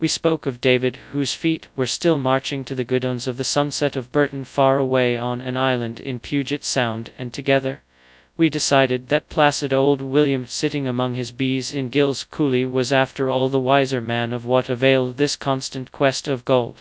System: TTS, FastPitch